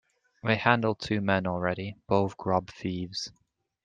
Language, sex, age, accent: English, male, 19-29, England English